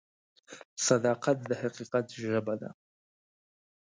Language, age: Pashto, 19-29